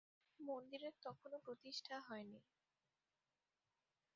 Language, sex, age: Bengali, male, under 19